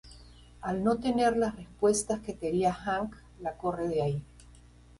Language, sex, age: Spanish, female, 60-69